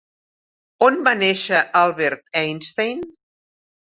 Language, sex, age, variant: Catalan, female, 60-69, Central